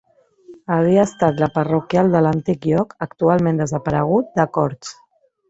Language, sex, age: Catalan, female, 40-49